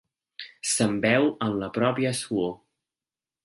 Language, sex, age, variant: Catalan, male, 19-29, Central